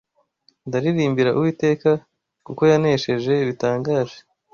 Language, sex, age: Kinyarwanda, male, 19-29